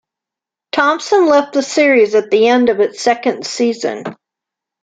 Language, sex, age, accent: English, female, 50-59, United States English